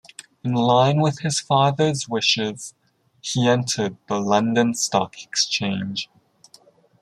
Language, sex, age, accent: English, male, 19-29, Canadian English